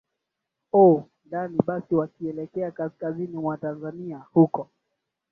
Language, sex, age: Swahili, male, 19-29